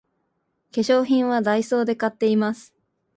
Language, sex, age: Japanese, female, 19-29